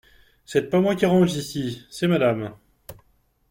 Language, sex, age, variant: French, male, 40-49, Français de métropole